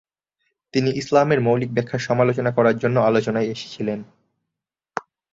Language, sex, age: Bengali, male, 19-29